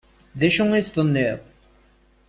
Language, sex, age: Kabyle, male, 30-39